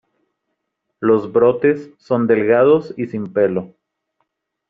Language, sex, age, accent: Spanish, male, 19-29, México